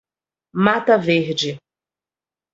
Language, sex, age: Portuguese, female, 40-49